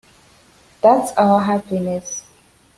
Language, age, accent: English, 19-29, United States English